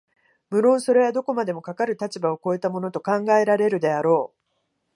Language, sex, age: Japanese, female, 50-59